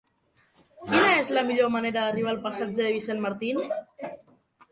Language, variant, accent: Catalan, Nord-Occidental, nord-occidental